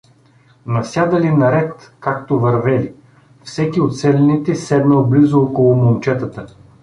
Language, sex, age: Bulgarian, male, 40-49